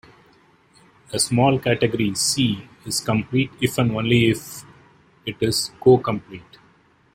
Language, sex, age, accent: English, male, 40-49, India and South Asia (India, Pakistan, Sri Lanka)